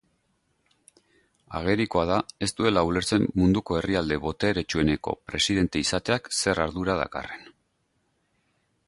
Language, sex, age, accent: Basque, male, 40-49, Mendebalekoa (Araba, Bizkaia, Gipuzkoako mendebaleko herri batzuk)